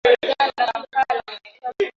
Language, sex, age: Swahili, female, 19-29